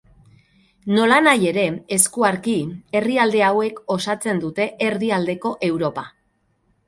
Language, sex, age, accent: Basque, female, 50-59, Mendebalekoa (Araba, Bizkaia, Gipuzkoako mendebaleko herri batzuk)